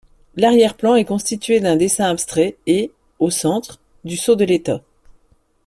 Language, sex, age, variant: French, female, 40-49, Français de métropole